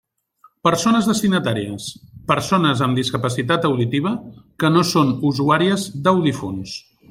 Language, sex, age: Catalan, male, 50-59